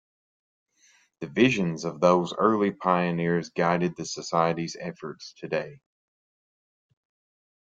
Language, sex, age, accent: English, male, 30-39, United States English